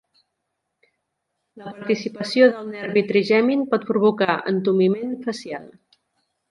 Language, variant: Catalan, Central